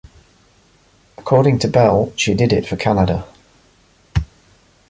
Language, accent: English, England English